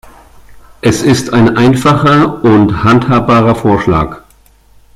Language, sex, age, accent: German, male, 50-59, Deutschland Deutsch